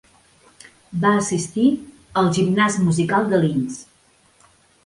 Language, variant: Catalan, Central